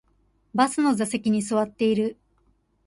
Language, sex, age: Japanese, female, 30-39